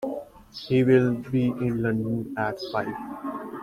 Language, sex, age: English, male, 19-29